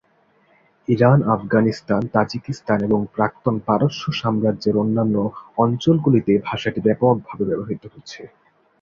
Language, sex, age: Bengali, male, 19-29